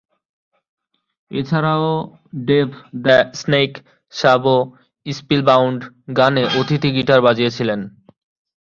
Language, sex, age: Bengali, male, 19-29